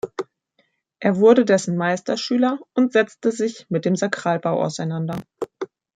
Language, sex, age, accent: German, female, 30-39, Deutschland Deutsch